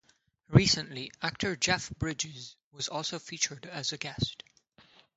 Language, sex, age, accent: English, male, under 19, United States English; India and South Asia (India, Pakistan, Sri Lanka)